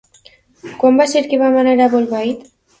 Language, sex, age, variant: Catalan, female, under 19, Alacantí